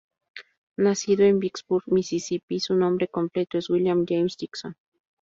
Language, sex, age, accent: Spanish, female, 30-39, México